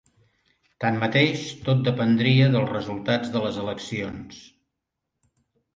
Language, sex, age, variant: Catalan, male, 60-69, Central